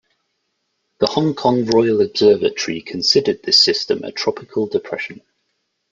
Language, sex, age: English, male, 30-39